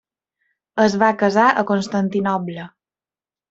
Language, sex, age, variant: Catalan, female, 19-29, Balear